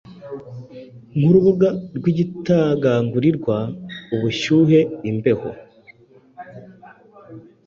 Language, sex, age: Kinyarwanda, male, 19-29